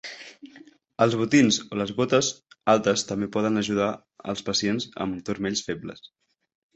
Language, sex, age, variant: Catalan, female, 19-29, Central